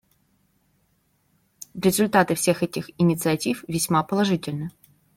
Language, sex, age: Russian, female, 19-29